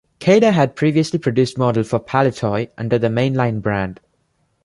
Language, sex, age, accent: English, male, 19-29, India and South Asia (India, Pakistan, Sri Lanka)